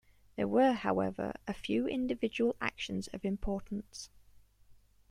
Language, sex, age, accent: English, female, 19-29, England English